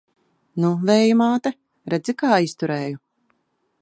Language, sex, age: Latvian, female, 30-39